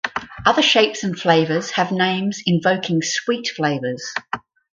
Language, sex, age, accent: English, female, 60-69, Australian English